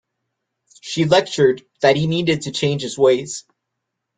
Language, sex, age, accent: English, male, 19-29, United States English